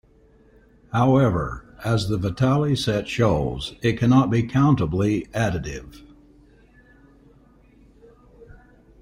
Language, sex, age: English, male, 60-69